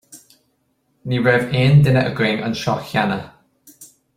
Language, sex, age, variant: Irish, male, 19-29, Gaeilge na Mumhan